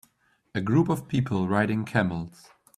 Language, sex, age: English, male, 30-39